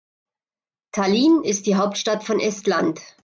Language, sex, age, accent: German, female, 40-49, Deutschland Deutsch